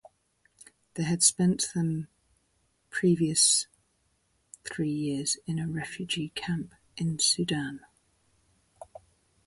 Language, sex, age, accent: English, female, 50-59, England English